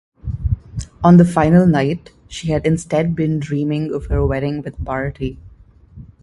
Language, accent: English, India and South Asia (India, Pakistan, Sri Lanka)